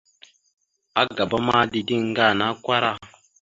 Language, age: Mada (Cameroon), 19-29